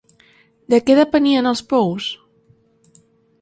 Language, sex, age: Catalan, female, 19-29